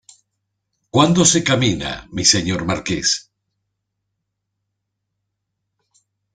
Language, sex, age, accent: Spanish, male, 50-59, Rioplatense: Argentina, Uruguay, este de Bolivia, Paraguay